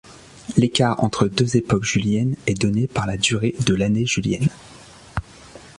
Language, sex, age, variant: French, male, 30-39, Français de métropole